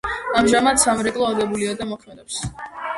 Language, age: Georgian, 19-29